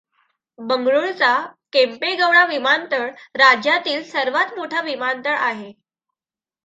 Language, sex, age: Marathi, female, under 19